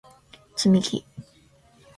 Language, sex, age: Japanese, female, under 19